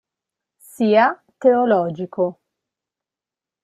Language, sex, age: Italian, female, 40-49